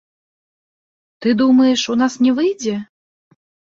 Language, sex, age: Belarusian, female, 30-39